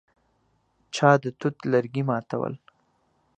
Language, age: Pashto, 30-39